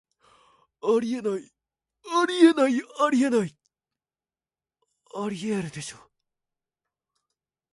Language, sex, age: Japanese, male, under 19